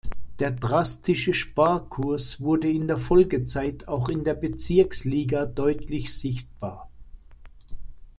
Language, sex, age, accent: German, male, 60-69, Deutschland Deutsch